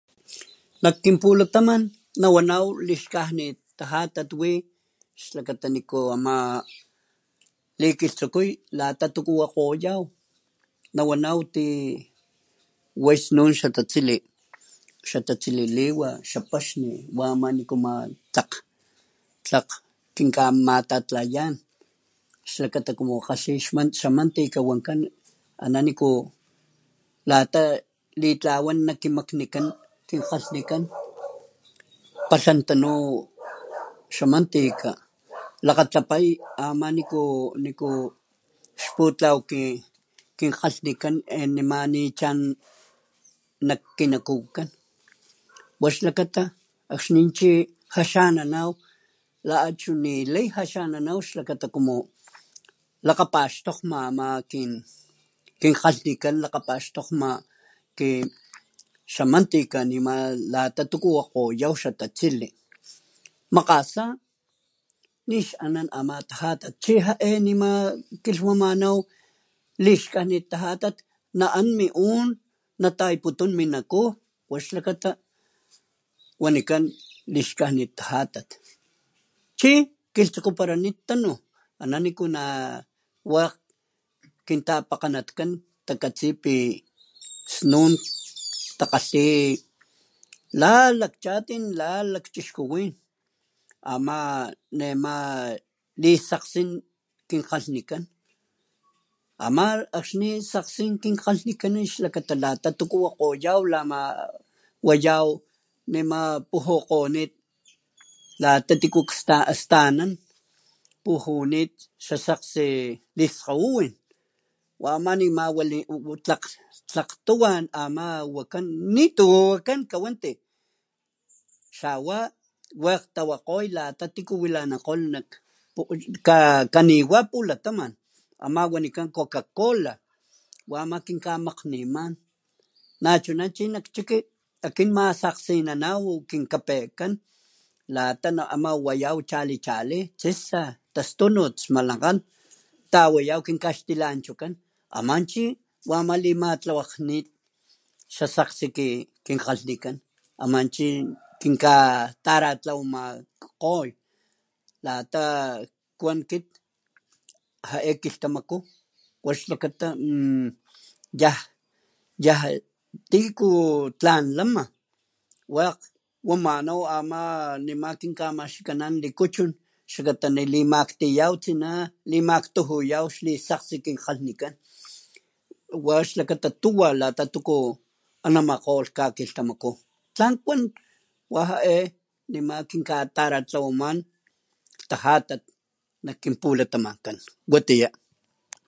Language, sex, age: Papantla Totonac, male, 60-69